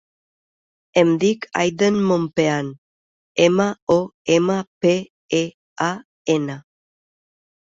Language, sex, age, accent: Catalan, female, 40-49, valencià